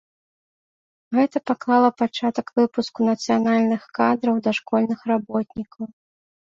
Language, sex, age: Belarusian, female, 19-29